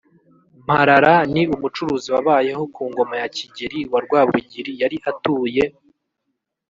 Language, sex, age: Kinyarwanda, male, 19-29